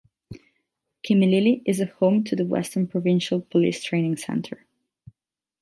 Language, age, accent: English, 19-29, United States English; England English; Irish English